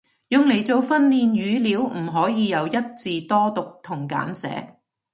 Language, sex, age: Cantonese, female, 40-49